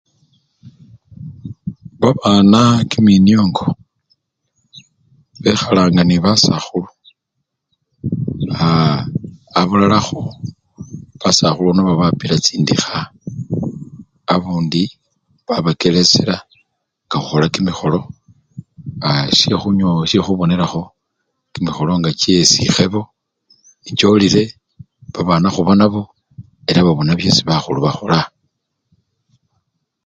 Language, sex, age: Luyia, male, 60-69